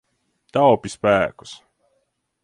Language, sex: Latvian, male